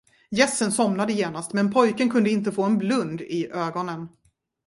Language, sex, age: Swedish, female, 40-49